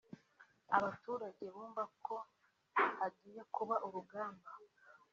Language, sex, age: Kinyarwanda, female, 19-29